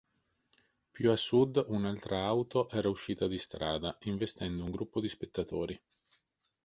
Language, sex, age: Italian, male, 40-49